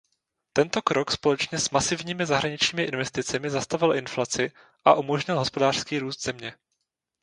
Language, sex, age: Czech, male, 19-29